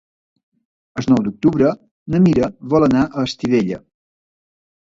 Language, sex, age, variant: Catalan, male, 60-69, Balear